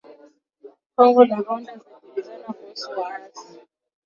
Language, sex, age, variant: Swahili, female, 19-29, Kiswahili cha Bara ya Kenya